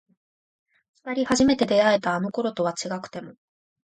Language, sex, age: Japanese, female, under 19